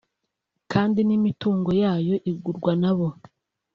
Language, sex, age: Kinyarwanda, female, 19-29